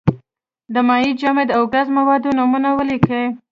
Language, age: Pashto, 19-29